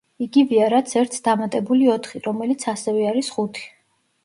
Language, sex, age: Georgian, female, 30-39